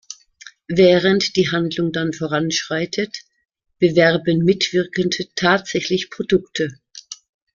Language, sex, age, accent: German, female, 60-69, Deutschland Deutsch